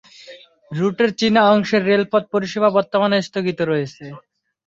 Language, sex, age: Bengali, male, 19-29